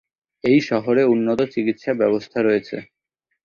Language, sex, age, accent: Bengali, male, 19-29, Bangladeshi